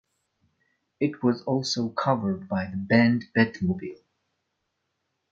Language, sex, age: English, male, 19-29